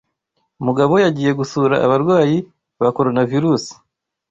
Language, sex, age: Kinyarwanda, male, 19-29